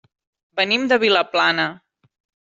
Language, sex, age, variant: Catalan, female, 40-49, Central